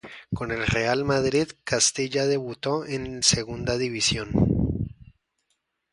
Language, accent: Spanish, Caribe: Cuba, Venezuela, Puerto Rico, República Dominicana, Panamá, Colombia caribeña, México caribeño, Costa del golfo de México